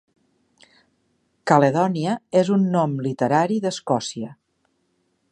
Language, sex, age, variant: Catalan, female, 60-69, Septentrional